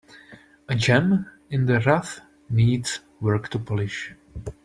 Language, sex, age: English, male, 30-39